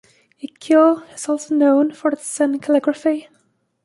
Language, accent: English, England English